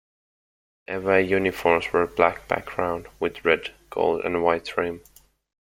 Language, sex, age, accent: English, male, 19-29, United States English